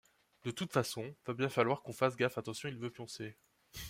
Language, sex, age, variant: French, male, 19-29, Français de métropole